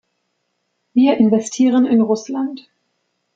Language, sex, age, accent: German, female, 19-29, Deutschland Deutsch